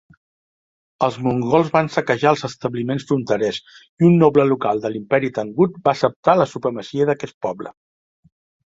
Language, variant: Catalan, Central